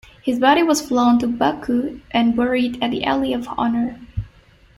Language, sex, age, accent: English, female, 19-29, United States English